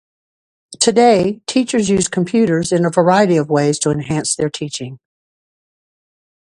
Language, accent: English, United States English